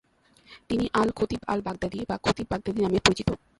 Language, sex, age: Bengali, female, 19-29